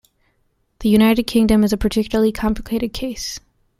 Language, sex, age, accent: English, female, 19-29, United States English